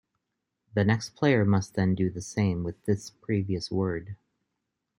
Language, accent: English, United States English